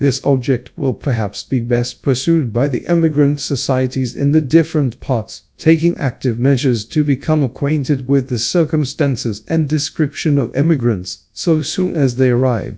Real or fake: fake